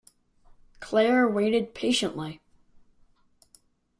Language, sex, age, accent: English, male, under 19, United States English